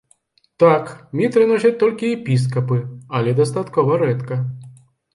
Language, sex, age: Belarusian, male, 40-49